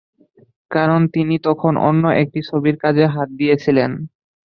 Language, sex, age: Bengali, male, under 19